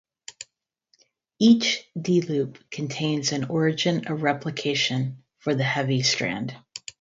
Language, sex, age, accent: English, female, 50-59, United States English; Midwestern